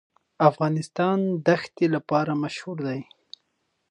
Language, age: Pashto, 19-29